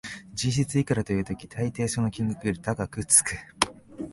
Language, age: Japanese, 19-29